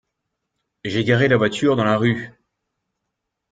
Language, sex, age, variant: French, male, 40-49, Français de métropole